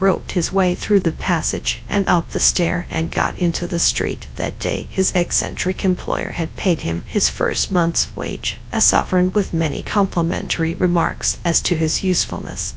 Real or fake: fake